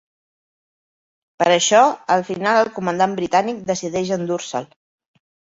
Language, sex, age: Catalan, female, 50-59